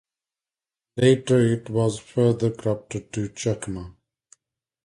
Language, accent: English, India and South Asia (India, Pakistan, Sri Lanka)